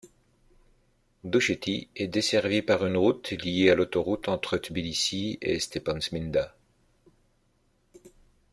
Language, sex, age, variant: French, male, 50-59, Français de métropole